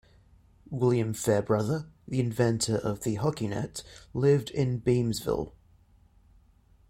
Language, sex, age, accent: English, male, 30-39, Australian English